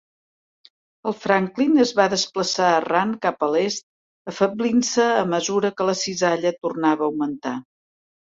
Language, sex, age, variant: Catalan, female, 60-69, Central